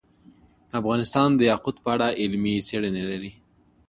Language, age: Pashto, 19-29